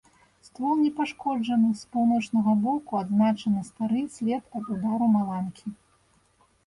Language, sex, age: Belarusian, female, 30-39